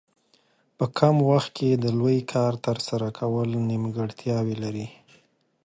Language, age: Pashto, 40-49